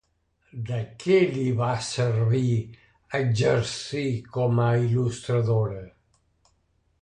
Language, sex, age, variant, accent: Catalan, male, 70-79, Central, central